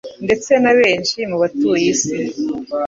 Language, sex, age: Kinyarwanda, female, 50-59